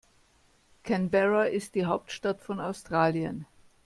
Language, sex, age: German, female, 50-59